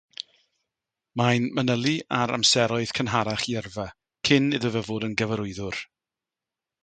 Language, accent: Welsh, Y Deyrnas Unedig Cymraeg